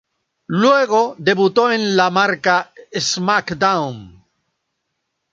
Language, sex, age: Spanish, female, 70-79